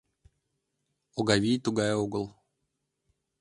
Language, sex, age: Mari, male, 19-29